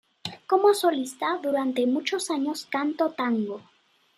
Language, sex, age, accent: Spanish, female, 19-29, México